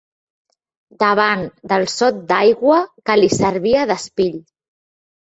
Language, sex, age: Catalan, female, 30-39